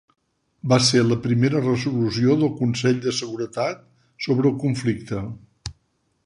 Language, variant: Catalan, Central